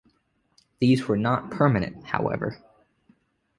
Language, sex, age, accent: English, male, 19-29, United States English